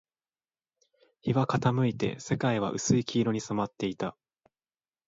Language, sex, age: Japanese, male, 19-29